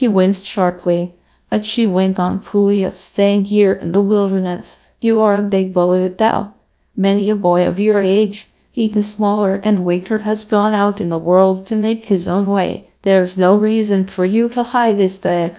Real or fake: fake